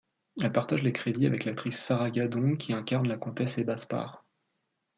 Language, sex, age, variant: French, male, 30-39, Français de métropole